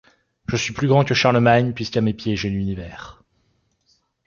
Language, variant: French, Français de métropole